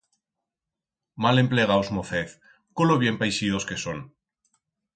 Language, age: Aragonese, 30-39